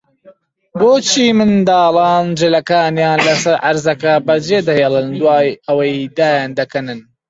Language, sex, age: Central Kurdish, male, 19-29